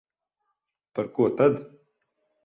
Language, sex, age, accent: Latvian, male, 30-39, Riga; Dzimtā valoda; nav